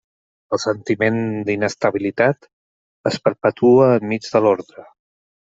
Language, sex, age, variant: Catalan, male, 50-59, Central